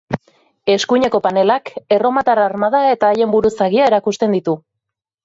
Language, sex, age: Basque, female, 30-39